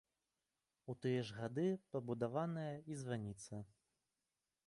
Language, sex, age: Belarusian, male, 19-29